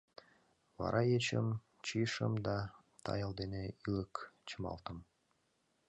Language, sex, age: Mari, male, 19-29